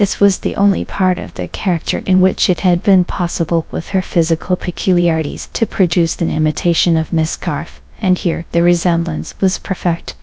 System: TTS, GradTTS